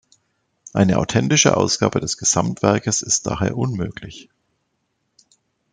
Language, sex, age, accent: German, male, 40-49, Deutschland Deutsch